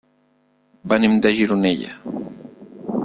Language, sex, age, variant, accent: Catalan, male, 40-49, Central, central